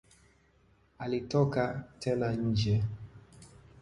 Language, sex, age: Swahili, male, 30-39